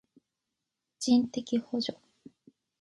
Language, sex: Japanese, female